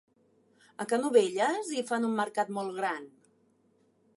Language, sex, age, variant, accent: Catalan, female, 40-49, Central, central